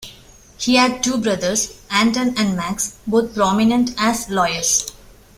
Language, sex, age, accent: English, female, 30-39, India and South Asia (India, Pakistan, Sri Lanka)